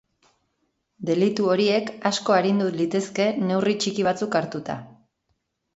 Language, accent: Basque, Erdialdekoa edo Nafarra (Gipuzkoa, Nafarroa)